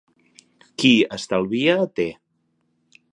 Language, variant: Catalan, Nord-Occidental